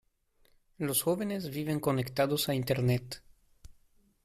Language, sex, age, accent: Spanish, male, 30-39, México